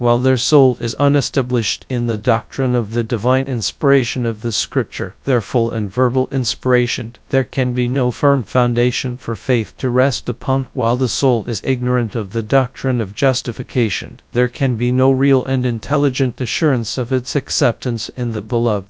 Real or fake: fake